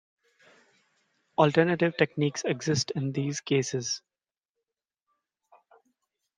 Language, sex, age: English, male, 19-29